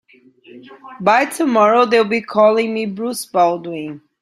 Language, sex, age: English, female, 40-49